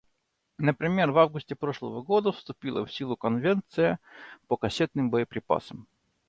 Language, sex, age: Russian, male, 30-39